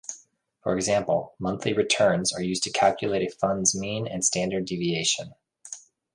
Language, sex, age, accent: English, male, 30-39, United States English